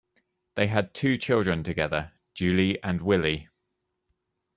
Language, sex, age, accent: English, male, 30-39, England English